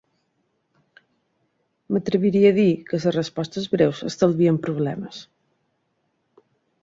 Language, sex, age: Catalan, female, 40-49